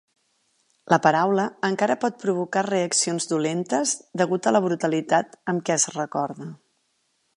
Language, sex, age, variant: Catalan, female, 40-49, Central